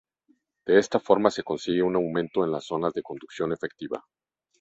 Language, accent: Spanish, México